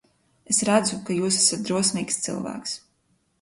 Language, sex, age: Latvian, female, 19-29